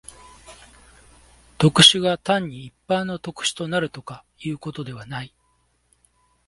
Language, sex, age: Japanese, male, 50-59